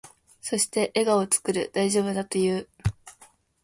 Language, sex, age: Japanese, female, 19-29